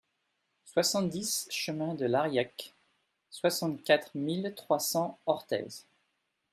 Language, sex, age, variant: French, male, 40-49, Français de métropole